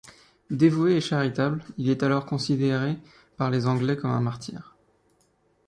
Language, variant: French, Français de métropole